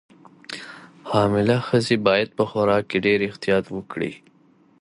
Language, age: Pashto, 30-39